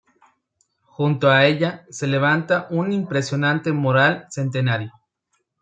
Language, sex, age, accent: Spanish, male, 30-39, México